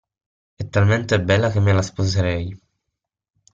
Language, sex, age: Italian, male, 19-29